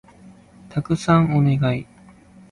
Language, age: Japanese, 19-29